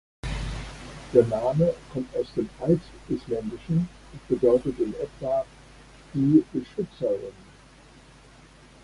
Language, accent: German, Deutschland Deutsch